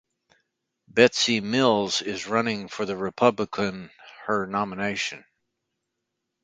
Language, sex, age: English, male, 60-69